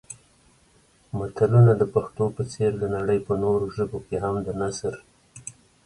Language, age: Pashto, 60-69